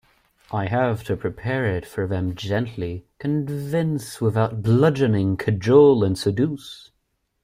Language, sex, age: English, male, 19-29